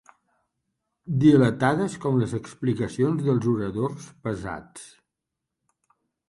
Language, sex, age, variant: Catalan, male, 60-69, Central